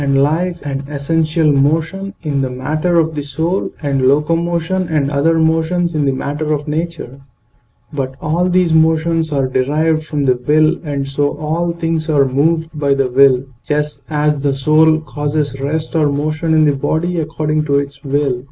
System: none